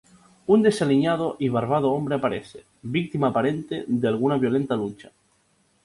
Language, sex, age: Spanish, male, 19-29